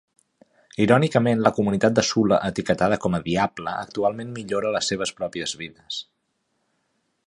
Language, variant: Catalan, Central